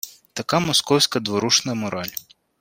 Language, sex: Ukrainian, male